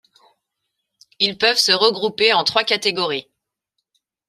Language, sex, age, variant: French, female, 40-49, Français de métropole